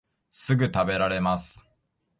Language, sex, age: Japanese, male, 19-29